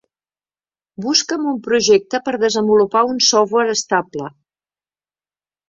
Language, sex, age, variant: Catalan, female, 60-69, Central